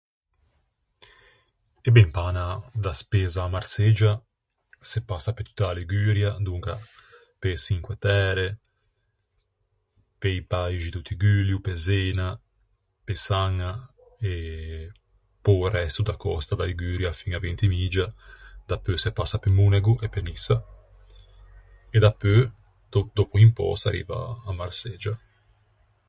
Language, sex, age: Ligurian, male, 30-39